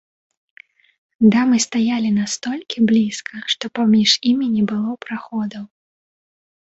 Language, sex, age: Belarusian, female, 19-29